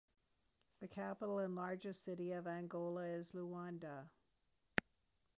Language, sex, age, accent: English, female, 60-69, Canadian English